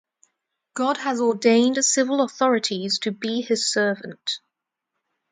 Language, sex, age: English, female, 19-29